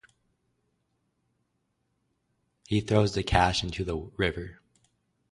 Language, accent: English, United States English